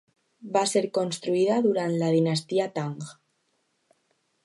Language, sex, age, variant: Catalan, female, under 19, Alacantí